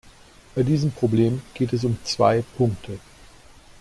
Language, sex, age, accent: German, male, 40-49, Deutschland Deutsch